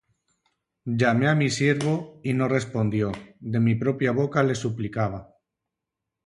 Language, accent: Spanish, España: Centro-Sur peninsular (Madrid, Toledo, Castilla-La Mancha)